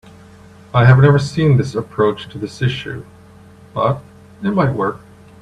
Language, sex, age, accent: English, male, 50-59, Canadian English